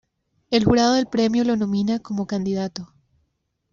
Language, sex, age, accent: Spanish, female, 19-29, Caribe: Cuba, Venezuela, Puerto Rico, República Dominicana, Panamá, Colombia caribeña, México caribeño, Costa del golfo de México